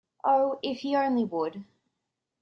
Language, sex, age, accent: English, female, 19-29, Australian English